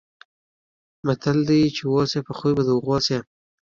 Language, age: Pashto, 19-29